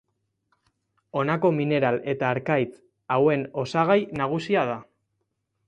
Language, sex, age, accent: Basque, male, 19-29, Mendebalekoa (Araba, Bizkaia, Gipuzkoako mendebaleko herri batzuk)